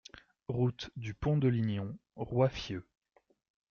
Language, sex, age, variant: French, male, 19-29, Français de métropole